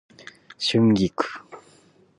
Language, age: Japanese, 19-29